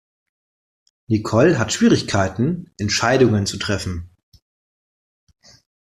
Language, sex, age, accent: German, male, 40-49, Deutschland Deutsch